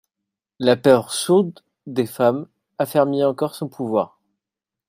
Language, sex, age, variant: French, male, 30-39, Français de métropole